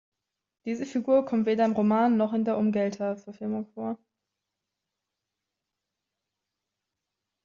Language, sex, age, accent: German, female, 19-29, Deutschland Deutsch